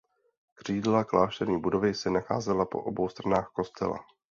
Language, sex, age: Czech, male, 30-39